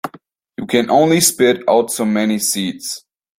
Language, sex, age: English, male, 19-29